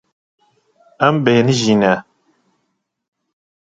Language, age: Kurdish, 30-39